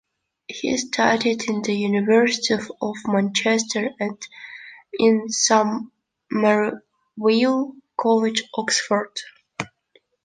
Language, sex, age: English, female, under 19